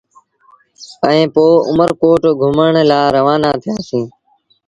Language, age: Sindhi Bhil, 19-29